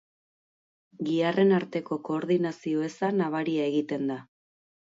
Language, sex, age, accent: Basque, female, 30-39, Erdialdekoa edo Nafarra (Gipuzkoa, Nafarroa)